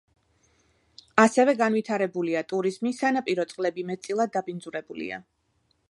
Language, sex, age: Georgian, female, 40-49